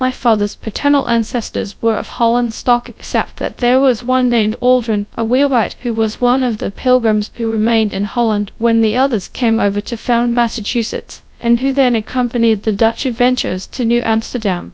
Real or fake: fake